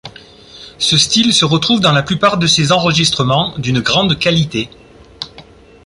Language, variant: French, Français de métropole